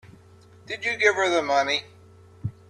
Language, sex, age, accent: English, male, 50-59, United States English